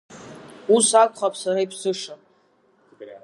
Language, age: Abkhazian, 30-39